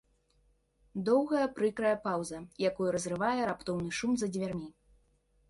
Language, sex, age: Belarusian, female, under 19